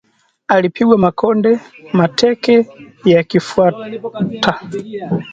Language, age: Swahili, 19-29